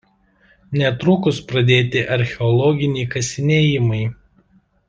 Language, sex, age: Lithuanian, male, 19-29